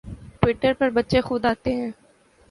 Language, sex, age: Urdu, female, 19-29